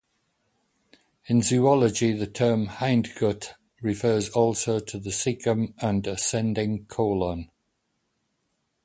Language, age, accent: English, 60-69, Northern English